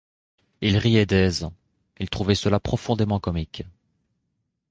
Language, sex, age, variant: French, male, 19-29, Français de métropole